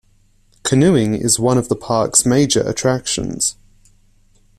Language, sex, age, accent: English, male, 19-29, Australian English